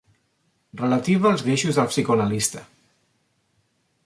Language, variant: Catalan, Central